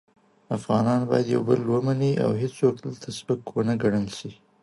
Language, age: Pashto, 19-29